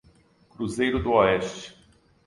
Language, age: Portuguese, 40-49